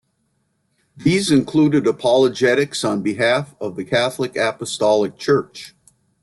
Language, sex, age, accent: English, male, 60-69, United States English